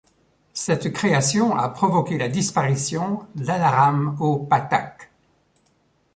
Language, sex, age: French, male, 70-79